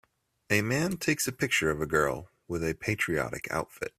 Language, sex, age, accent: English, male, 19-29, United States English